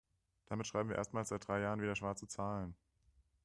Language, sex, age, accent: German, male, 19-29, Deutschland Deutsch